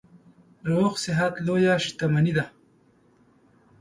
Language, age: Pashto, 40-49